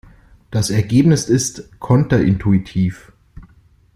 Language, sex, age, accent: German, male, 40-49, Deutschland Deutsch